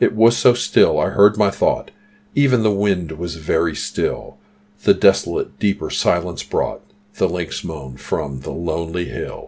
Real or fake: real